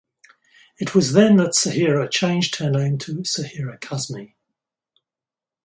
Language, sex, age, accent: English, male, 60-69, Australian English